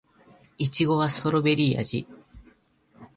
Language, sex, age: Japanese, male, 19-29